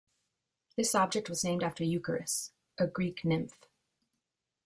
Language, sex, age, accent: English, female, 30-39, United States English